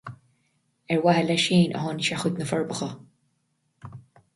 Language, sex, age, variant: Irish, female, 30-39, Gaeilge Chonnacht